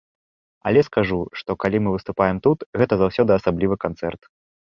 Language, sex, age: Belarusian, male, 19-29